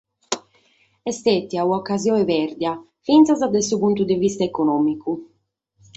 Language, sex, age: Sardinian, female, 30-39